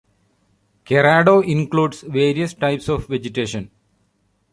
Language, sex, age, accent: English, male, 40-49, India and South Asia (India, Pakistan, Sri Lanka)